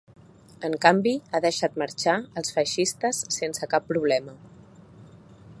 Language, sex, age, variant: Catalan, female, 30-39, Central